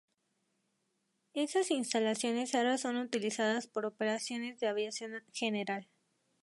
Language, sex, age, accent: Spanish, female, 19-29, México